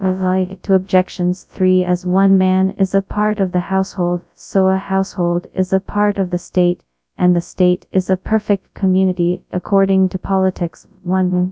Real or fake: fake